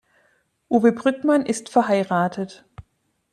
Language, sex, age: German, female, 40-49